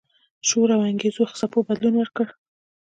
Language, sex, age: Pashto, female, 19-29